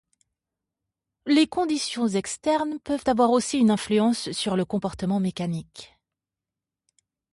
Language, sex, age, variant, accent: French, female, 40-49, Français d'Europe, Français de Suisse